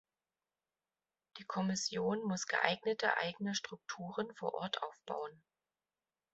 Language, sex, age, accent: German, female, 30-39, Deutschland Deutsch